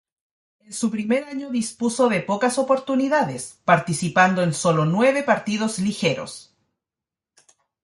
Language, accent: Spanish, Chileno: Chile, Cuyo